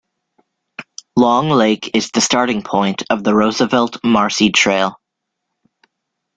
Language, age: English, 19-29